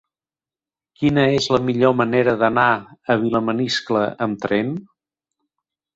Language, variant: Catalan, Central